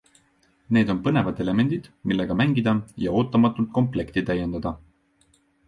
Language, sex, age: Estonian, male, 19-29